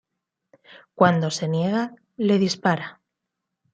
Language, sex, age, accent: Spanish, female, 30-39, España: Centro-Sur peninsular (Madrid, Toledo, Castilla-La Mancha)